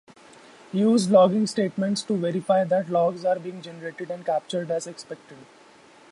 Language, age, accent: English, 19-29, India and South Asia (India, Pakistan, Sri Lanka)